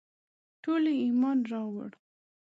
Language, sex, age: Pashto, female, 19-29